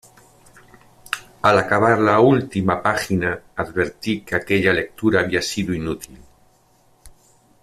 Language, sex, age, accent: Spanish, male, 50-59, España: Norte peninsular (Asturias, Castilla y León, Cantabria, País Vasco, Navarra, Aragón, La Rioja, Guadalajara, Cuenca)